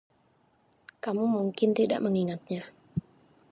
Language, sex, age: Indonesian, female, 19-29